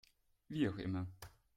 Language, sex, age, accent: German, male, 19-29, Deutschland Deutsch